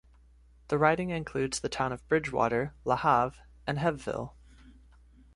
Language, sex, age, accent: English, male, 19-29, United States English